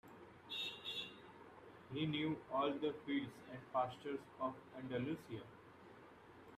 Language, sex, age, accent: English, male, 19-29, India and South Asia (India, Pakistan, Sri Lanka)